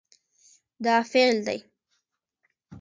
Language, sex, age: Pashto, female, 19-29